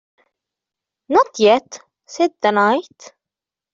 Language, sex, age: English, female, 40-49